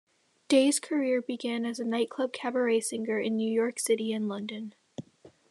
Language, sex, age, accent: English, female, under 19, United States English